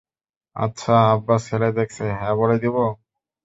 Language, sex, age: Bengali, male, 19-29